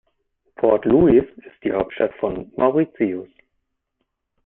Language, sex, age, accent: German, male, 19-29, Deutschland Deutsch